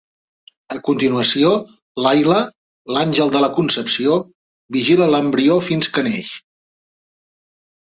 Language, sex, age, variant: Catalan, male, 50-59, Central